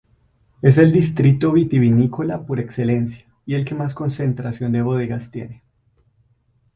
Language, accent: Spanish, Caribe: Cuba, Venezuela, Puerto Rico, República Dominicana, Panamá, Colombia caribeña, México caribeño, Costa del golfo de México